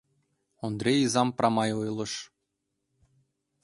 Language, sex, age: Mari, male, 19-29